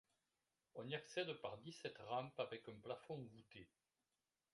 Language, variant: French, Français de métropole